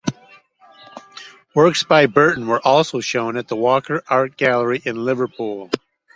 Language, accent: English, United States English